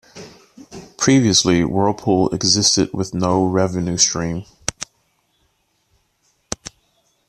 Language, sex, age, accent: English, male, 30-39, United States English